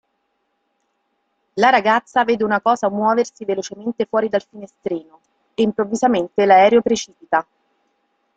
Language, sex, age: Italian, female, 30-39